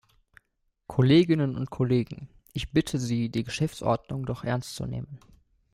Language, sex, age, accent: German, male, 19-29, Deutschland Deutsch